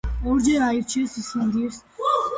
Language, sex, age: Georgian, female, 19-29